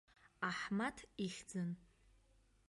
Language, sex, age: Abkhazian, female, 19-29